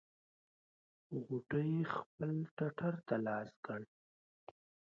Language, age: Pashto, 19-29